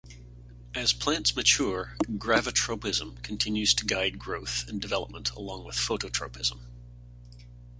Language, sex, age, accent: English, male, 50-59, Canadian English